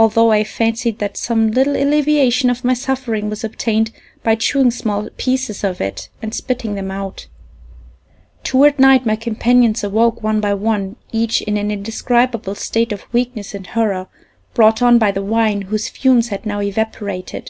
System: none